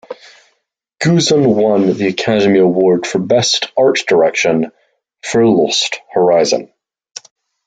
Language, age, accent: English, 19-29, Irish English